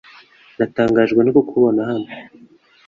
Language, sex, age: Kinyarwanda, male, under 19